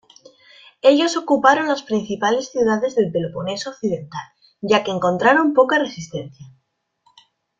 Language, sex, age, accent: Spanish, female, 19-29, España: Norte peninsular (Asturias, Castilla y León, Cantabria, País Vasco, Navarra, Aragón, La Rioja, Guadalajara, Cuenca)